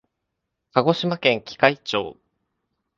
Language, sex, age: Japanese, male, 19-29